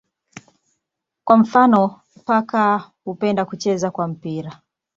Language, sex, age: Swahili, female, 30-39